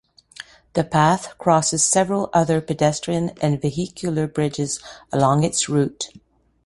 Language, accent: English, Canadian English